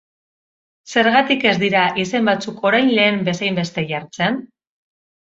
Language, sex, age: Basque, female, 40-49